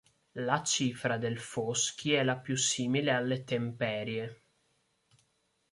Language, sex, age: Italian, male, 19-29